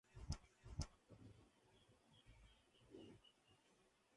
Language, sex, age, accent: Spanish, male, 19-29, México